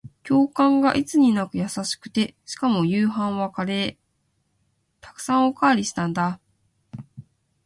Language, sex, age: Japanese, female, 30-39